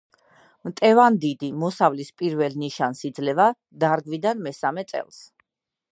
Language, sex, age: Georgian, female, 30-39